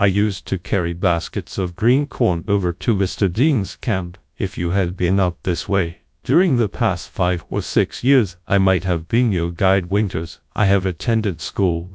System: TTS, GradTTS